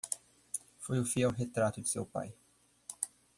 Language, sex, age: Portuguese, male, 19-29